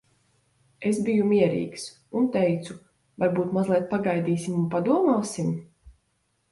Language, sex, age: Latvian, female, 19-29